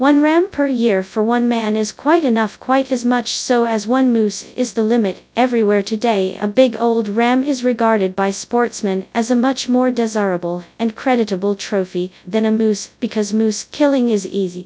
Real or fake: fake